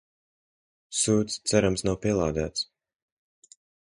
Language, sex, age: Latvian, male, 19-29